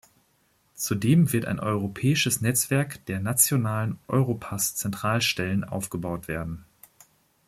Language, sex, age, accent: German, male, 30-39, Deutschland Deutsch